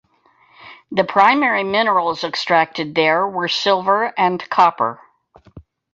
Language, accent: English, United States English